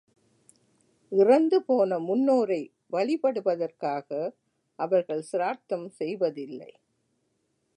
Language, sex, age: Tamil, female, 70-79